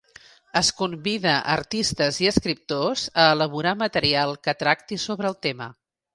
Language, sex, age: Catalan, female, 50-59